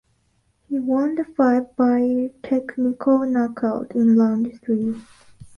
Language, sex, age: English, female, 19-29